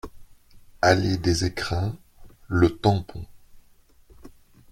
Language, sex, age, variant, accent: French, male, 40-49, Français d'Europe, Français de Belgique